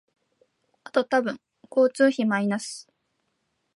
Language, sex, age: Japanese, female, 19-29